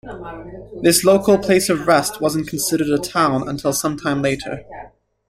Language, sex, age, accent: English, male, 19-29, United States English